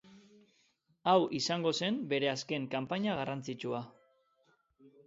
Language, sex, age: Basque, male, 30-39